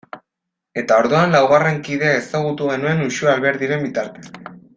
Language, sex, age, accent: Basque, male, under 19, Erdialdekoa edo Nafarra (Gipuzkoa, Nafarroa)